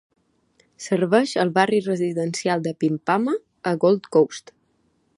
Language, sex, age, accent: Catalan, female, 19-29, balear; central